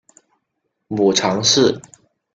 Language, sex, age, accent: Chinese, male, under 19, 出生地：广东省